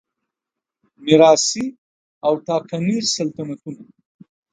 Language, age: Pashto, 50-59